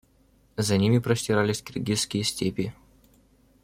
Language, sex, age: Russian, male, 19-29